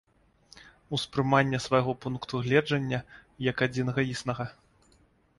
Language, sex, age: Belarusian, male, 30-39